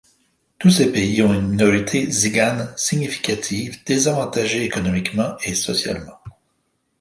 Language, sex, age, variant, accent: French, male, 50-59, Français d'Amérique du Nord, Français du Canada